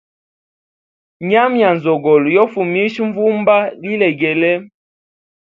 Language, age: Hemba, 19-29